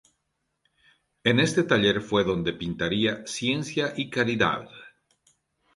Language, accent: Spanish, Andino-Pacífico: Colombia, Perú, Ecuador, oeste de Bolivia y Venezuela andina